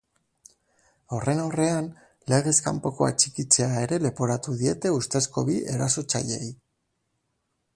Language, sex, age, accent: Basque, male, 40-49, Batua